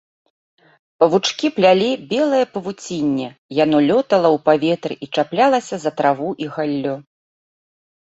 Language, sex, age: Belarusian, female, 40-49